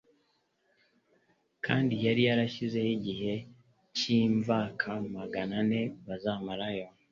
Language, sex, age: Kinyarwanda, male, 19-29